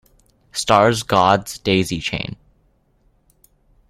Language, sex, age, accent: English, male, under 19, United States English